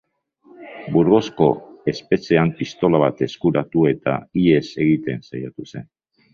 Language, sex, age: Basque, male, 60-69